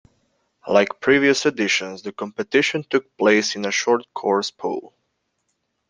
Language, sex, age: English, male, 19-29